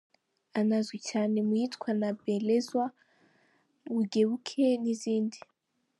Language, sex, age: Kinyarwanda, female, 19-29